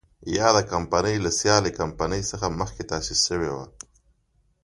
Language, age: Pashto, 40-49